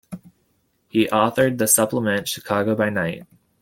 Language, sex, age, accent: English, male, 19-29, United States English